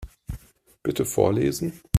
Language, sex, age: German, male, 40-49